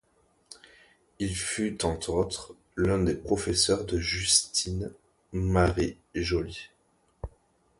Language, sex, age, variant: French, male, 30-39, Français de métropole